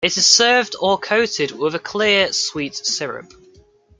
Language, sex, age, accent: English, male, under 19, England English